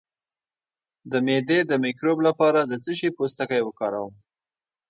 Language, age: Pashto, 30-39